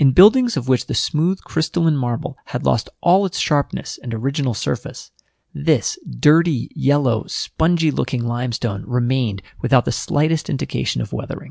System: none